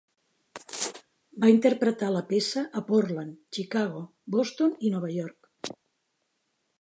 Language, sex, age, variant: Catalan, female, 70-79, Central